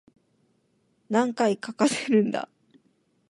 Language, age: Japanese, 19-29